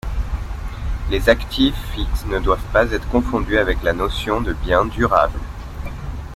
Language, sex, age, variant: French, male, 30-39, Français de métropole